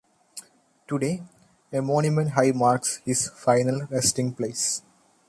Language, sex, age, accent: English, male, 19-29, India and South Asia (India, Pakistan, Sri Lanka)